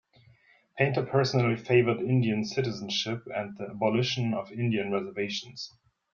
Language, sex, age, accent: English, male, 30-39, United States English